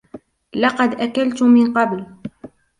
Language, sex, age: Arabic, female, 19-29